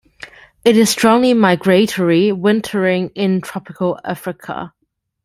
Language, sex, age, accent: English, female, 19-29, Hong Kong English